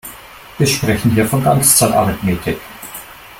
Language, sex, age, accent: German, male, 19-29, Deutschland Deutsch